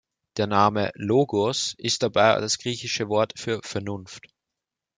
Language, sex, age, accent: German, male, 19-29, Österreichisches Deutsch